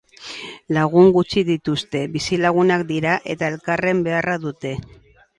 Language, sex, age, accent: Basque, female, 60-69, Erdialdekoa edo Nafarra (Gipuzkoa, Nafarroa)